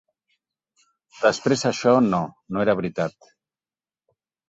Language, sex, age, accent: Catalan, male, 50-59, Barcelonès